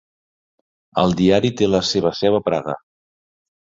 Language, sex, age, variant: Catalan, male, 40-49, Central